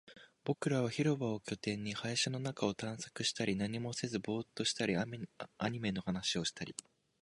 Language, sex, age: Japanese, male, 19-29